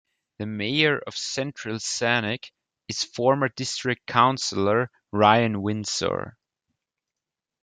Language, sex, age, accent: English, male, 19-29, United States English